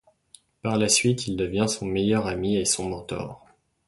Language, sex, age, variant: French, male, 19-29, Français de métropole